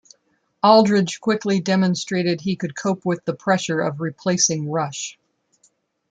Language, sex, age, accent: English, female, 50-59, United States English